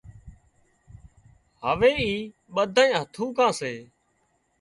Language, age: Wadiyara Koli, 19-29